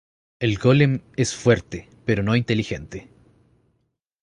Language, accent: Spanish, Chileno: Chile, Cuyo